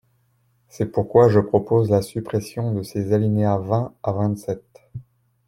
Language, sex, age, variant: French, male, 30-39, Français de métropole